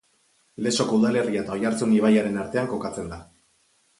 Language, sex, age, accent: Basque, male, 40-49, Mendebalekoa (Araba, Bizkaia, Gipuzkoako mendebaleko herri batzuk)